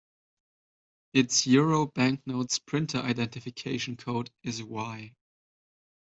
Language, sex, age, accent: English, male, 19-29, United States English